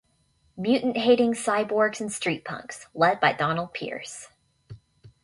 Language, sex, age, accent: English, female, under 19, United States English